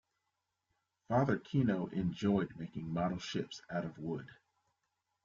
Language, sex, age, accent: English, male, 50-59, United States English